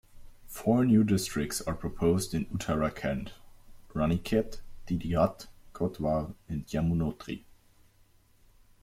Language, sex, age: English, male, 19-29